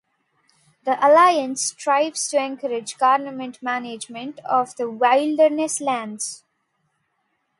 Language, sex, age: English, female, 19-29